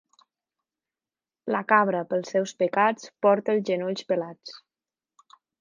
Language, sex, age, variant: Catalan, female, 19-29, Nord-Occidental